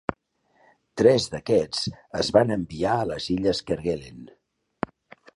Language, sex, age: Catalan, male, 50-59